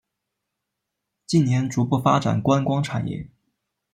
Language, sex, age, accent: Chinese, male, 19-29, 出生地：四川省